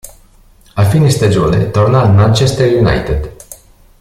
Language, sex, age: Italian, male, 50-59